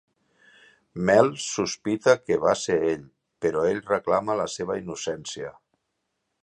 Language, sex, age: Catalan, male, 50-59